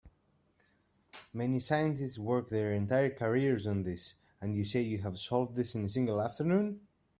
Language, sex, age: English, male, 19-29